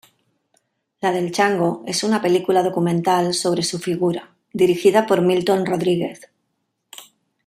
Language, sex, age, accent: Spanish, female, 40-49, España: Centro-Sur peninsular (Madrid, Toledo, Castilla-La Mancha)